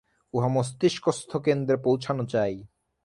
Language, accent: Bengali, প্রমিত; চলিত